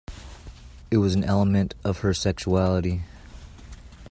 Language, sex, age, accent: English, male, 30-39, United States English